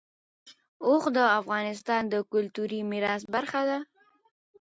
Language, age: Pashto, under 19